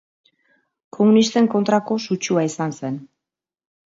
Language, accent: Basque, Mendebalekoa (Araba, Bizkaia, Gipuzkoako mendebaleko herri batzuk)